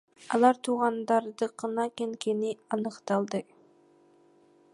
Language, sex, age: Kyrgyz, female, under 19